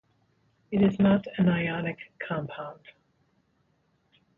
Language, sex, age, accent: English, female, 60-69, United States English